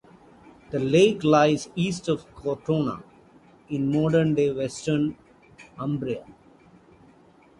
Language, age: English, 40-49